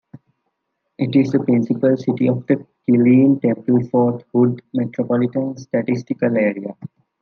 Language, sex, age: English, male, under 19